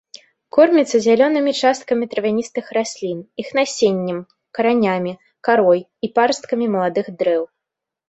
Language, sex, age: Belarusian, female, 19-29